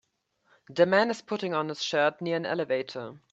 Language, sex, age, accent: English, male, 19-29, United States English